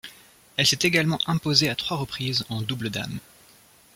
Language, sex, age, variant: French, male, 19-29, Français de métropole